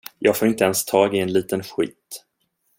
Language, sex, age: Swedish, male, 30-39